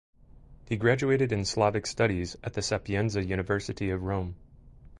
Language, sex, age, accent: English, male, 30-39, United States English